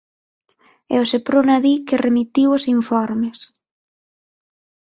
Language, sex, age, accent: Galician, female, 19-29, Atlántico (seseo e gheada); Normativo (estándar)